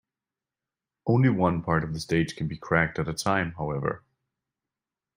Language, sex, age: English, male, 19-29